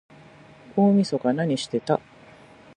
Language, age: Japanese, 60-69